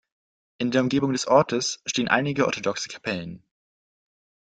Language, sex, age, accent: German, male, 19-29, Deutschland Deutsch